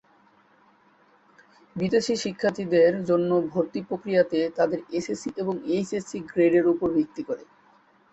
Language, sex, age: Bengali, male, 19-29